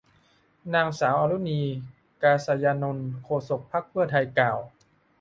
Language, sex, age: Thai, male, 19-29